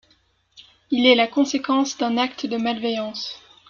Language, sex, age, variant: French, female, 19-29, Français de métropole